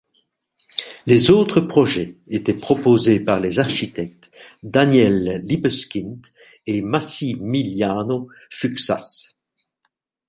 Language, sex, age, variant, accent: French, male, 60-69, Français d'Europe, Français de Belgique